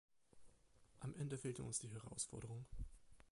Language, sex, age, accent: German, male, 30-39, Deutschland Deutsch